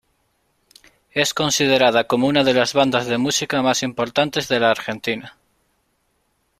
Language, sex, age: Spanish, male, 30-39